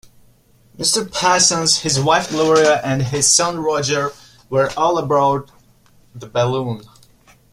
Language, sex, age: English, male, 19-29